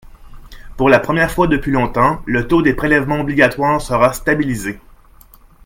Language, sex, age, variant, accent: French, male, 40-49, Français d'Amérique du Nord, Français du Canada